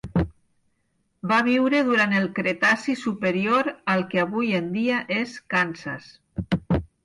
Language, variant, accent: Catalan, Nord-Occidental, nord-occidental